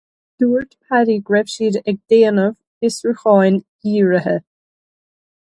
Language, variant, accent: Irish, Gaeilge na Mumhan, Cainteoir líofa, ní ó dhúchas